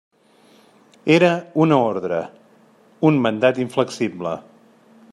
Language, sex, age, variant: Catalan, male, 40-49, Central